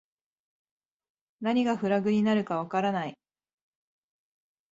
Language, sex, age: Japanese, female, 30-39